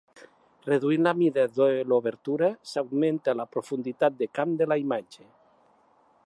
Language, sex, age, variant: Catalan, male, 60-69, Central